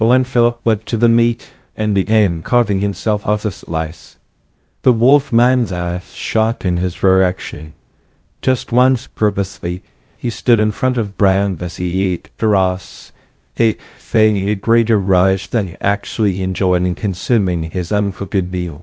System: TTS, VITS